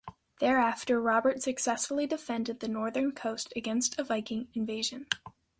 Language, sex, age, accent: English, female, under 19, United States English